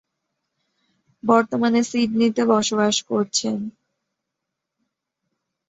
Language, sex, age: Bengali, female, under 19